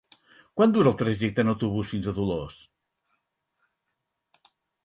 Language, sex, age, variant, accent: Catalan, male, 60-69, Central, central